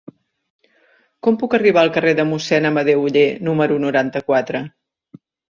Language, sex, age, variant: Catalan, female, 60-69, Central